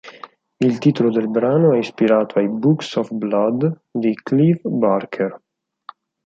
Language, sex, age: Italian, male, 19-29